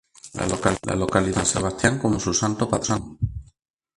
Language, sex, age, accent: Spanish, male, 30-39, España: Sur peninsular (Andalucia, Extremadura, Murcia)